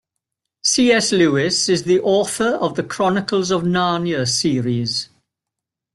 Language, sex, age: English, male, 80-89